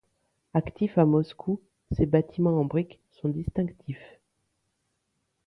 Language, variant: French, Français de métropole